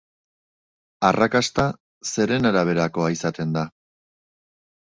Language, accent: Basque, Erdialdekoa edo Nafarra (Gipuzkoa, Nafarroa)